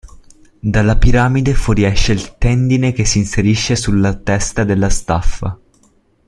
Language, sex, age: Italian, male, 19-29